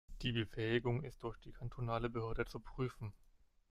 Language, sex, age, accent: German, male, 30-39, Deutschland Deutsch